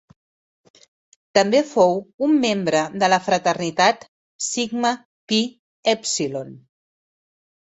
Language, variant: Catalan, Central